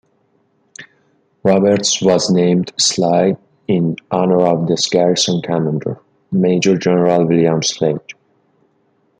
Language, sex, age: English, male, 30-39